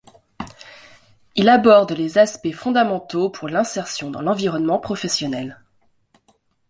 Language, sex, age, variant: French, female, 30-39, Français de métropole